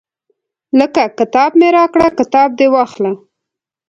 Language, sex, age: Pashto, female, 19-29